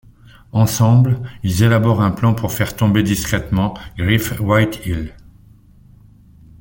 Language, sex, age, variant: French, male, 60-69, Français de métropole